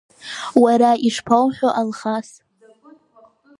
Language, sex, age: Abkhazian, female, under 19